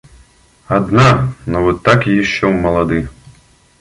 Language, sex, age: Russian, male, 30-39